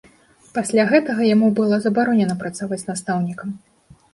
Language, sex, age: Belarusian, female, 19-29